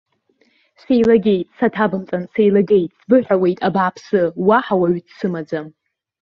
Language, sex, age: Abkhazian, female, under 19